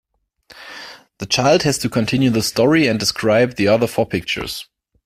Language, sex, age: English, male, 19-29